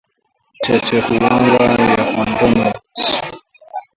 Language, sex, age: Swahili, male, under 19